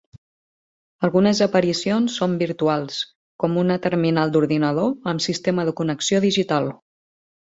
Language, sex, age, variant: Catalan, female, 40-49, Central